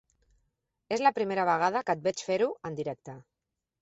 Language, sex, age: Catalan, female, 40-49